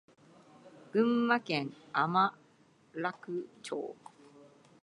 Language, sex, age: Japanese, female, 19-29